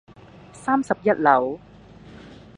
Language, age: Cantonese, 19-29